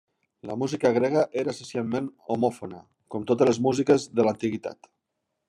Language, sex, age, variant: Catalan, male, 40-49, Central